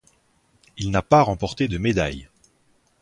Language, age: French, 30-39